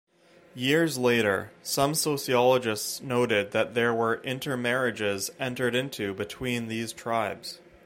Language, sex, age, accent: English, male, 19-29, Canadian English